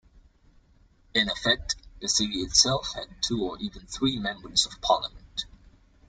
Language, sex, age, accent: English, male, 19-29, Singaporean English